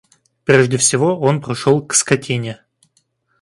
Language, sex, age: Russian, male, 30-39